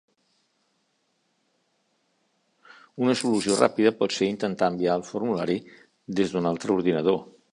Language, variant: Catalan, Central